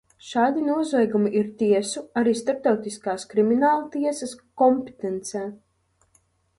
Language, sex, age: Latvian, female, 19-29